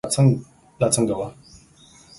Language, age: Pashto, 30-39